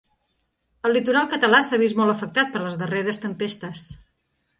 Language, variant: Catalan, Nord-Occidental